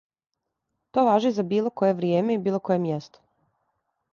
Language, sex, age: Serbian, female, 19-29